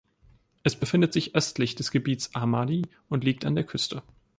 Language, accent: German, Deutschland Deutsch